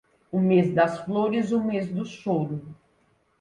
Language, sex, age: Portuguese, female, 50-59